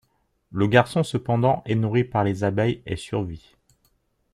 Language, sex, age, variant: French, male, 40-49, Français de métropole